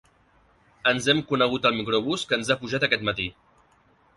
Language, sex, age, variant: Catalan, male, 19-29, Central